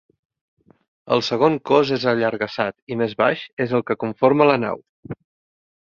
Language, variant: Catalan, Central